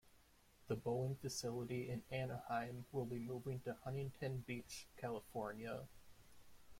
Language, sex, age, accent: English, male, 19-29, United States English